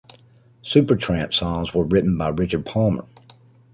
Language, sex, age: English, male, 50-59